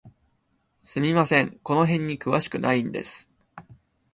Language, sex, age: Japanese, male, 19-29